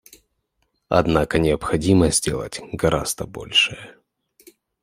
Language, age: Russian, 19-29